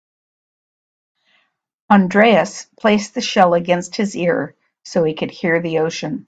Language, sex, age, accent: English, female, 70-79, United States English